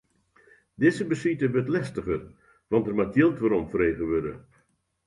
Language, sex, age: Western Frisian, male, 80-89